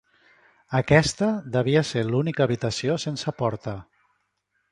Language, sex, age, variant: Catalan, male, 40-49, Central